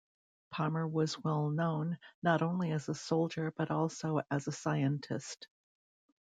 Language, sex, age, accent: English, female, 60-69, United States English